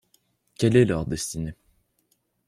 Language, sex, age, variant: French, male, 19-29, Français de métropole